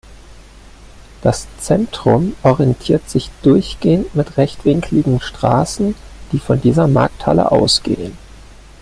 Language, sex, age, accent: German, male, 40-49, Deutschland Deutsch